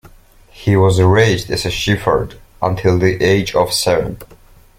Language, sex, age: English, male, under 19